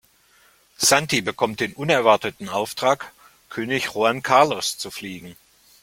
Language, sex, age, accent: German, male, 40-49, Deutschland Deutsch